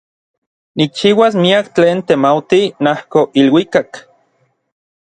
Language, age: Orizaba Nahuatl, 30-39